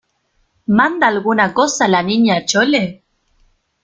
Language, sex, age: Spanish, female, 30-39